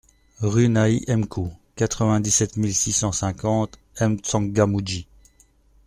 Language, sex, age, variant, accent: French, male, 40-49, Français d'Europe, Français de Belgique